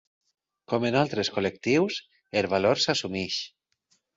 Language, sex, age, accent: Catalan, male, 40-49, valencià